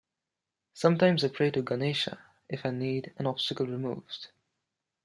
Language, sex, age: English, male, under 19